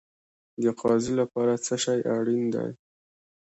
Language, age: Pashto, 19-29